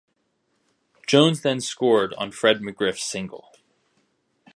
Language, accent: English, United States English